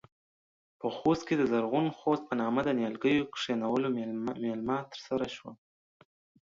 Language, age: Pashto, under 19